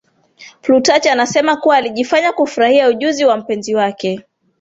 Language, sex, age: Swahili, female, 19-29